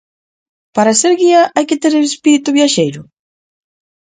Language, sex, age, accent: Galician, female, 30-39, Central (gheada); Normativo (estándar)